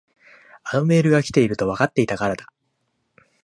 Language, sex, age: Japanese, male, 19-29